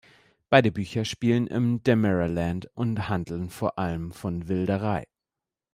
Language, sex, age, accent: German, male, 30-39, Deutschland Deutsch